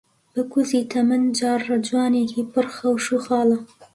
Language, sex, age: Central Kurdish, female, 19-29